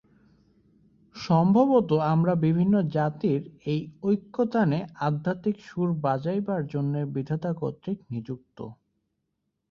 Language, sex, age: Bengali, male, 19-29